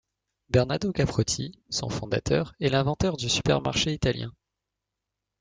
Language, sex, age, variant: French, male, 19-29, Français de métropole